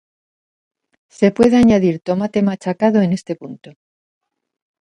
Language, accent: Spanish, España: Centro-Sur peninsular (Madrid, Toledo, Castilla-La Mancha)